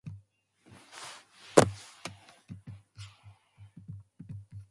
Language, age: English, 19-29